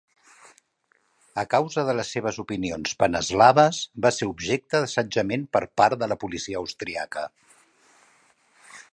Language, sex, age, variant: Catalan, male, 50-59, Central